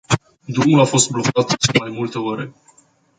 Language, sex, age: Romanian, male, 19-29